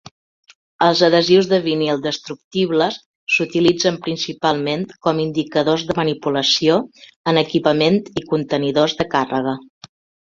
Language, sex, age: Catalan, female, 50-59